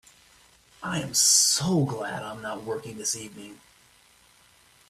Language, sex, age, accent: English, male, 40-49, United States English